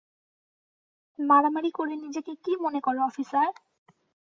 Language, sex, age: Bengali, female, 19-29